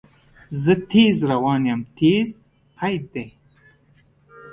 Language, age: Pashto, 30-39